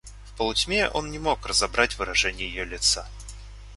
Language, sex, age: Russian, male, 19-29